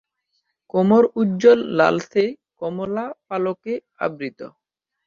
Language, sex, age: Bengali, male, 19-29